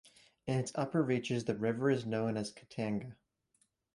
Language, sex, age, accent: English, male, under 19, United States English